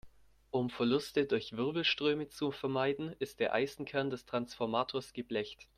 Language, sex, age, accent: German, male, under 19, Deutschland Deutsch